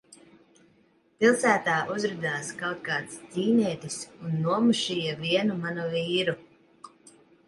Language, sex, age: Latvian, female, 30-39